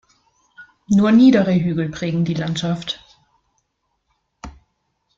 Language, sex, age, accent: German, female, 19-29, Deutschland Deutsch